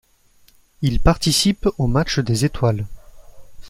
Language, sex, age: French, male, 19-29